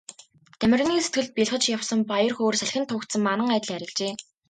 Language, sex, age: Mongolian, female, 19-29